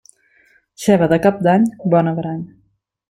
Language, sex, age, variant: Catalan, female, 19-29, Nord-Occidental